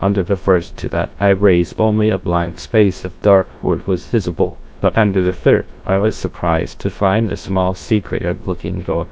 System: TTS, GlowTTS